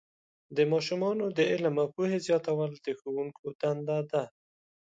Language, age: Pashto, 30-39